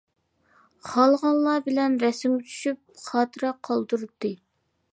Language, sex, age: Uyghur, female, 19-29